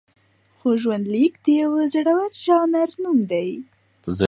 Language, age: Pashto, 30-39